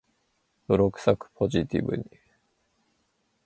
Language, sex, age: Japanese, male, 30-39